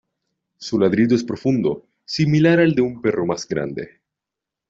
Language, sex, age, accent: Spanish, male, under 19, Andino-Pacífico: Colombia, Perú, Ecuador, oeste de Bolivia y Venezuela andina